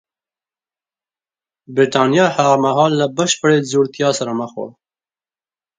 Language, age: Pashto, 19-29